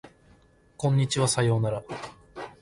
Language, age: Japanese, 19-29